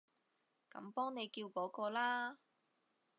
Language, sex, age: Cantonese, female, 30-39